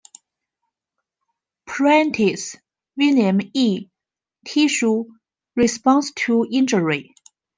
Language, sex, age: English, female, 30-39